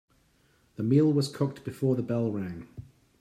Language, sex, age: English, male, 40-49